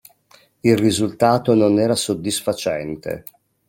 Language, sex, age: Italian, male, 50-59